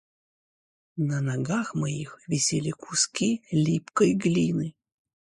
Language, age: Russian, 30-39